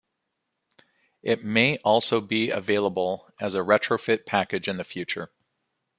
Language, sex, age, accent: English, male, 40-49, United States English